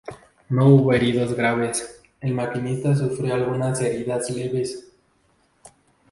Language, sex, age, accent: Spanish, male, 19-29, México